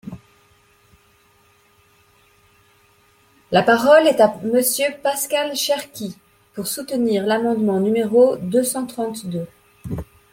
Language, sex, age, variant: French, male, 30-39, Français de métropole